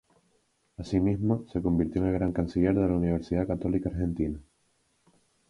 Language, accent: Spanish, España: Islas Canarias